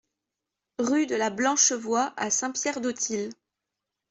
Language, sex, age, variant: French, female, 19-29, Français de métropole